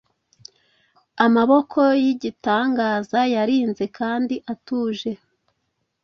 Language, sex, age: Kinyarwanda, female, 19-29